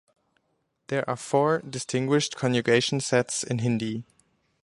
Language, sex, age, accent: English, male, 19-29, German English